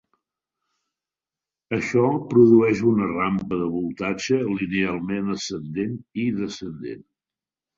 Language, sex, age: Catalan, male, 60-69